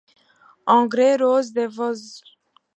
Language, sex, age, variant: French, female, 19-29, Français de métropole